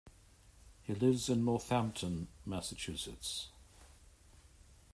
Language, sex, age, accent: English, male, 60-69, England English